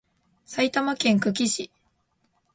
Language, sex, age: Japanese, female, 19-29